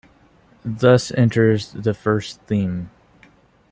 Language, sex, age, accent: English, male, 19-29, United States English